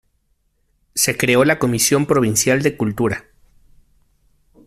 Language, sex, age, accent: Spanish, male, 19-29, México